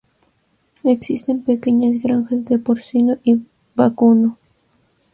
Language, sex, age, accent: Spanish, female, under 19, México